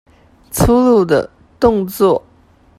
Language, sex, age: Chinese, male, 19-29